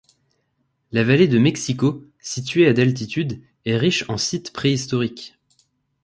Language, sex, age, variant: French, male, 19-29, Français de métropole